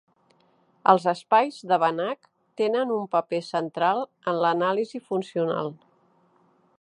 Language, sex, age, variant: Catalan, female, 50-59, Central